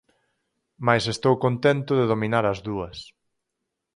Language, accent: Galician, Normativo (estándar)